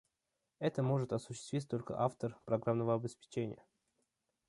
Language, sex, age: Russian, male, 19-29